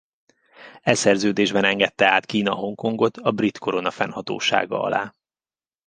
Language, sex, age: Hungarian, male, 30-39